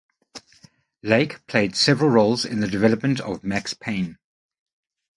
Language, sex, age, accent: English, male, 40-49, Southern African (South Africa, Zimbabwe, Namibia)